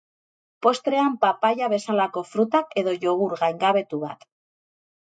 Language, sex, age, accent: Basque, female, 30-39, Mendebalekoa (Araba, Bizkaia, Gipuzkoako mendebaleko herri batzuk)